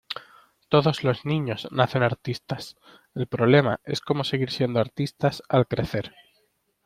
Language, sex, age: Spanish, male, 19-29